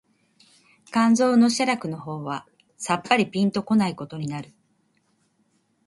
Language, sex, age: Japanese, female, 19-29